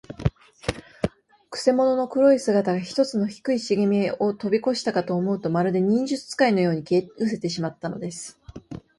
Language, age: Japanese, 19-29